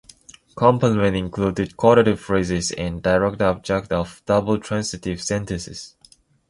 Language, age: English, 19-29